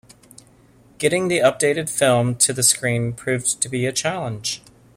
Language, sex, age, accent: English, male, 40-49, United States English